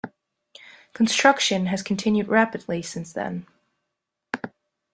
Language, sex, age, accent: English, female, 19-29, United States English